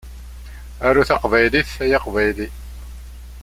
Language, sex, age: Kabyle, male, 50-59